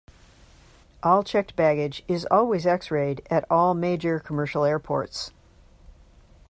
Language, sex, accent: English, female, United States English